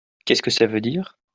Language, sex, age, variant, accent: French, male, 19-29, Français d'Europe, Français de Suisse